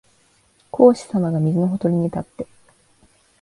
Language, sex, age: Japanese, female, 19-29